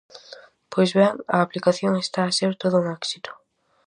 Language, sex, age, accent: Galician, female, under 19, Atlántico (seseo e gheada)